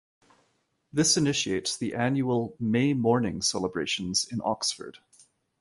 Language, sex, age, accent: English, male, 30-39, Canadian English